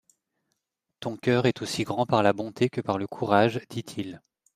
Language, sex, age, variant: French, male, 40-49, Français de métropole